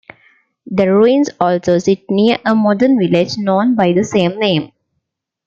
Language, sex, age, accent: English, female, 19-29, India and South Asia (India, Pakistan, Sri Lanka)